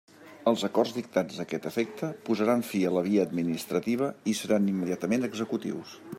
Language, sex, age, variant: Catalan, male, 60-69, Central